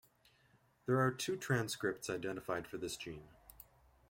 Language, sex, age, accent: English, male, 30-39, Canadian English